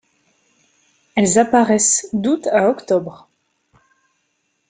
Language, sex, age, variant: French, female, 19-29, Français de métropole